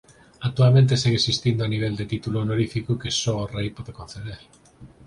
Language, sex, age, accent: Galician, male, 40-49, Normativo (estándar)